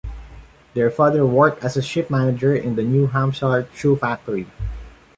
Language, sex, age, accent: English, male, 40-49, Filipino